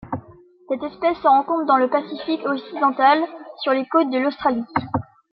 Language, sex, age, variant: French, male, under 19, Français de métropole